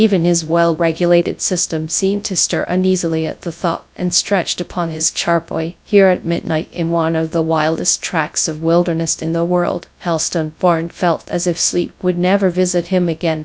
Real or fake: fake